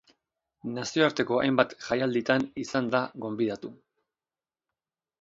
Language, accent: Basque, Erdialdekoa edo Nafarra (Gipuzkoa, Nafarroa)